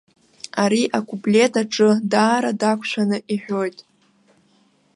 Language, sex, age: Abkhazian, female, under 19